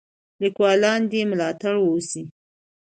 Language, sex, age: Pashto, female, 19-29